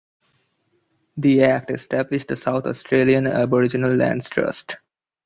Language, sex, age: English, male, 19-29